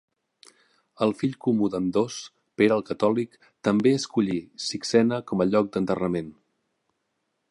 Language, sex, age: Catalan, male, 30-39